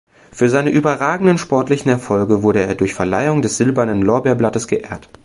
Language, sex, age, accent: German, male, 19-29, Deutschland Deutsch